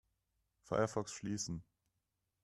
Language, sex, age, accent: German, male, 19-29, Deutschland Deutsch